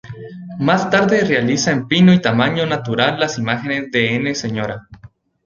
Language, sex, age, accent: Spanish, male, 19-29, América central